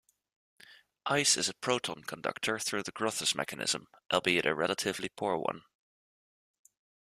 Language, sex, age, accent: English, male, 19-29, United States English